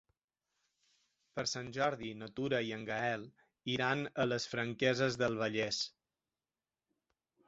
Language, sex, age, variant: Catalan, male, 40-49, Balear